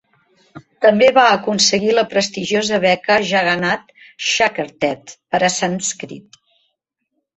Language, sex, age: Catalan, female, 50-59